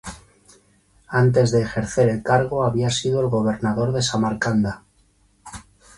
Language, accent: Spanish, España: Centro-Sur peninsular (Madrid, Toledo, Castilla-La Mancha)